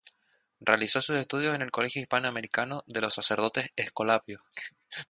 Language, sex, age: Spanish, male, 19-29